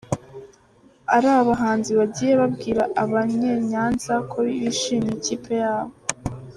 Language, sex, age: Kinyarwanda, female, under 19